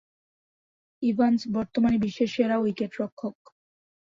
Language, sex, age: Bengali, female, 19-29